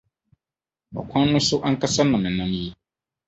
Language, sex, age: Akan, male, 30-39